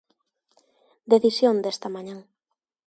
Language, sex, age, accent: Galician, female, 19-29, Normativo (estándar)